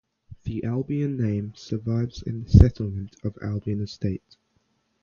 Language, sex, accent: English, male, England English